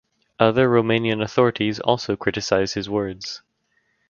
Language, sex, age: English, male, under 19